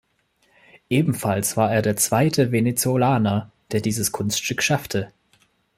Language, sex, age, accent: German, male, 19-29, Deutschland Deutsch